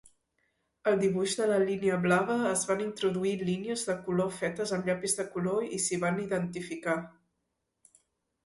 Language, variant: Catalan, Central